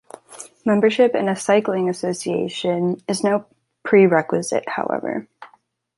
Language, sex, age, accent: English, female, 19-29, United States English